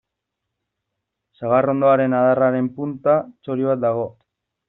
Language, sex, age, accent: Basque, male, 19-29, Mendebalekoa (Araba, Bizkaia, Gipuzkoako mendebaleko herri batzuk)